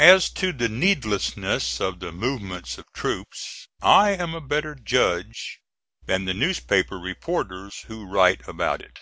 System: none